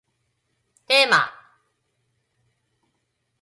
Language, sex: Japanese, female